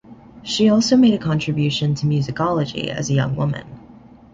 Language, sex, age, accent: English, male, under 19, United States English